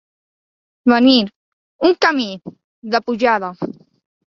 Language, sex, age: Catalan, female, 19-29